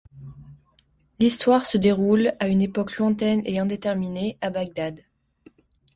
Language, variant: French, Français de métropole